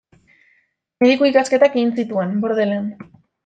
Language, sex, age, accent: Basque, female, 19-29, Mendebalekoa (Araba, Bizkaia, Gipuzkoako mendebaleko herri batzuk)